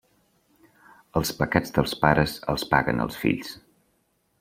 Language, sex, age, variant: Catalan, male, 30-39, Central